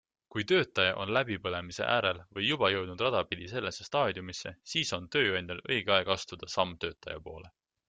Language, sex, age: Estonian, male, 19-29